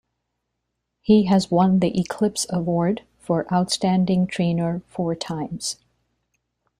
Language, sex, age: English, female, 50-59